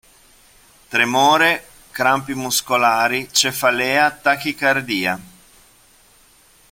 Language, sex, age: Italian, male, 50-59